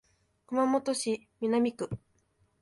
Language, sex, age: Japanese, female, 19-29